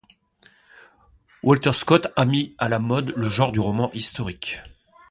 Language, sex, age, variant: French, male, 40-49, Français de métropole